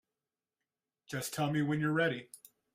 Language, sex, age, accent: English, male, 40-49, United States English